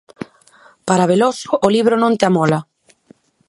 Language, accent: Galician, Normativo (estándar)